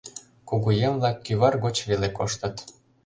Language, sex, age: Mari, male, 19-29